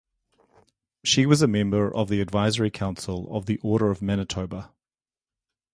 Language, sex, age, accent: English, male, 40-49, New Zealand English